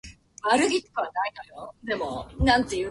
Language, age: Japanese, 30-39